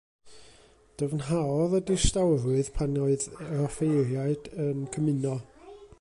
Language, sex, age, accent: Welsh, male, 40-49, Y Deyrnas Unedig Cymraeg